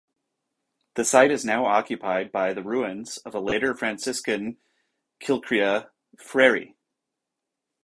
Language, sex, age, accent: English, male, 30-39, United States English